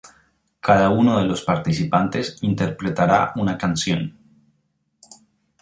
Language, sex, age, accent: Spanish, male, 19-29, Andino-Pacífico: Colombia, Perú, Ecuador, oeste de Bolivia y Venezuela andina